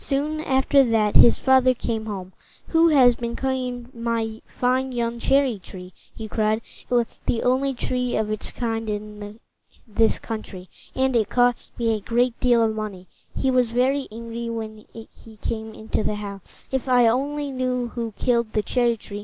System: none